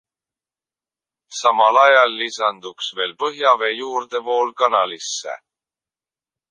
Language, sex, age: Estonian, male, 19-29